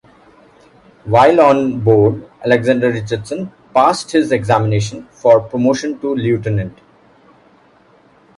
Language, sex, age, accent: English, male, 30-39, India and South Asia (India, Pakistan, Sri Lanka)